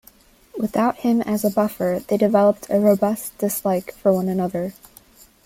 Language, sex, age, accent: English, female, under 19, United States English